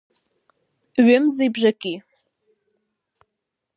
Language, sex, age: Abkhazian, female, 19-29